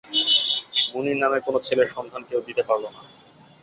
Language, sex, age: Bengali, male, 19-29